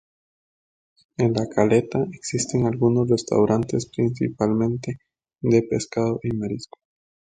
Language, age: Spanish, 19-29